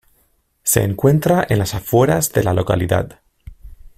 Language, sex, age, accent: Spanish, male, 30-39, España: Centro-Sur peninsular (Madrid, Toledo, Castilla-La Mancha)